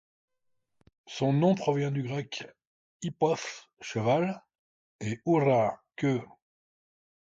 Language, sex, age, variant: French, male, 60-69, Français de métropole